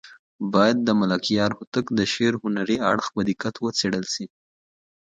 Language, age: Pashto, 19-29